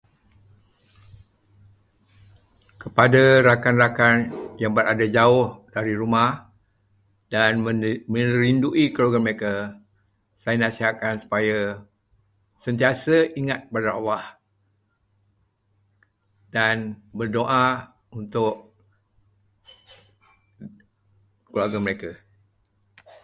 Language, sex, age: Malay, male, 70-79